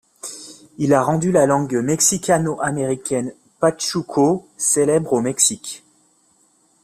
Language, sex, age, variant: French, male, 40-49, Français de métropole